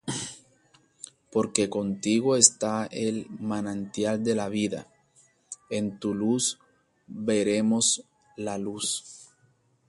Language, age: Spanish, 30-39